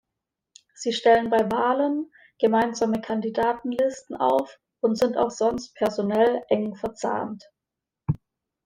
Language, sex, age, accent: German, female, 19-29, Deutschland Deutsch